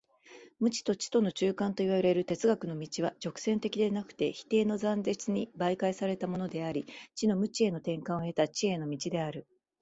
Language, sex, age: Japanese, female, 40-49